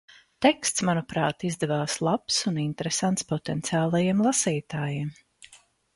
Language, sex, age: Latvian, female, 40-49